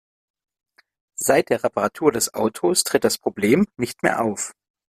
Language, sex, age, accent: German, female, 30-39, Deutschland Deutsch